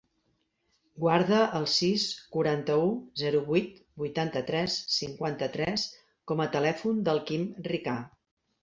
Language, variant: Catalan, Central